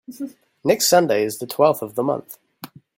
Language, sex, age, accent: English, male, 30-39, New Zealand English